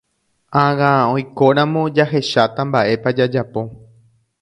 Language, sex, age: Guarani, male, 30-39